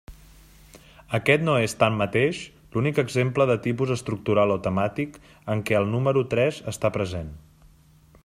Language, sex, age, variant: Catalan, male, 30-39, Central